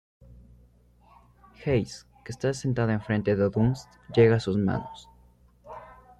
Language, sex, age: Spanish, male, under 19